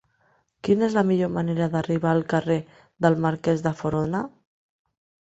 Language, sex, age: Catalan, female, 40-49